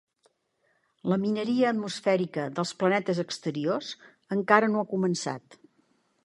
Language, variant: Catalan, Central